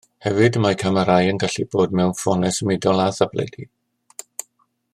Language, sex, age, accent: Welsh, male, 60-69, Y Deyrnas Unedig Cymraeg